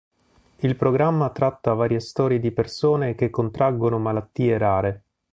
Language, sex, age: Italian, male, 40-49